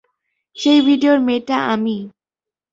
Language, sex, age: Bengali, female, under 19